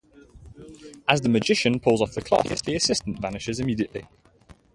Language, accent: English, England English